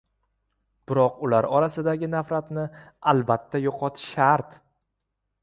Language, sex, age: Uzbek, male, 19-29